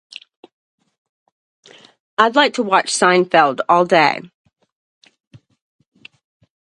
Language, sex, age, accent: English, female, 40-49, southern United States